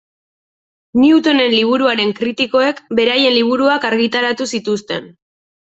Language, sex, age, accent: Basque, female, 19-29, Mendebalekoa (Araba, Bizkaia, Gipuzkoako mendebaleko herri batzuk)